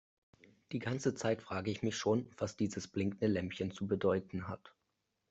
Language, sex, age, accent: German, male, under 19, Deutschland Deutsch